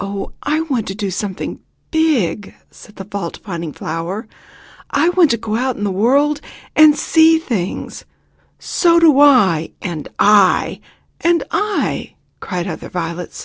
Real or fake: real